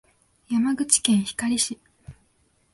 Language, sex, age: Japanese, female, 19-29